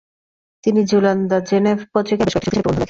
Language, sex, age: Bengali, female, 19-29